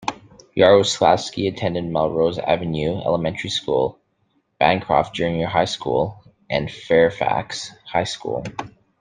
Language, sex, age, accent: English, male, 30-39, Canadian English